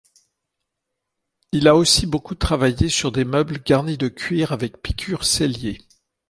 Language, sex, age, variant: French, male, 60-69, Français de métropole